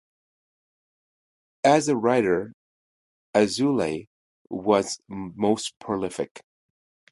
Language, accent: English, Canadian English